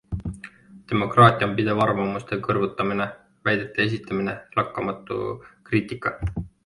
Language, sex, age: Estonian, male, 19-29